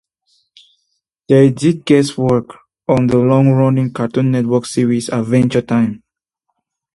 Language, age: English, 19-29